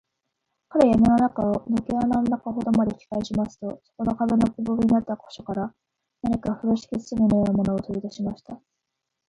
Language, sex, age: Japanese, female, 19-29